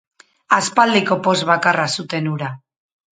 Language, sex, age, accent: Basque, female, 40-49, Mendebalekoa (Araba, Bizkaia, Gipuzkoako mendebaleko herri batzuk)